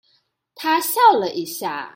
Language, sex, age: Chinese, female, 19-29